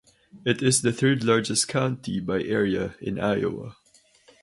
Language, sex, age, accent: English, male, 19-29, Filipino